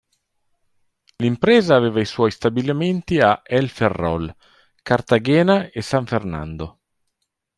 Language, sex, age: Italian, male, 40-49